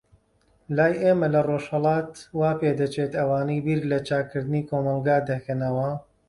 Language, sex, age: Central Kurdish, male, 40-49